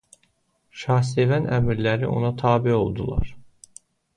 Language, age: Azerbaijani, 30-39